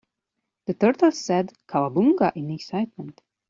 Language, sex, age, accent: English, female, 30-39, United States English